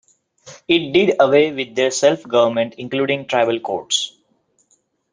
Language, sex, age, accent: English, male, 19-29, India and South Asia (India, Pakistan, Sri Lanka)